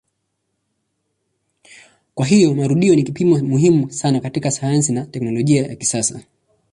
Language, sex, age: Swahili, male, 19-29